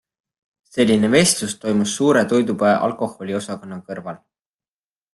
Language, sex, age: Estonian, male, 19-29